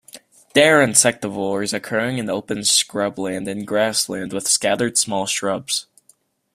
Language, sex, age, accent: English, male, under 19, United States English